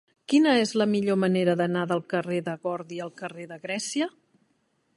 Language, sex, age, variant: Catalan, female, 50-59, Central